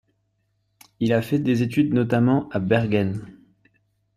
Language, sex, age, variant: French, male, 30-39, Français de métropole